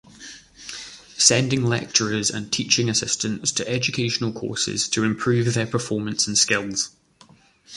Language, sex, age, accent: English, male, 19-29, Scottish English